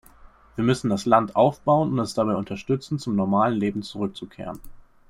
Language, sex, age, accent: German, male, under 19, Deutschland Deutsch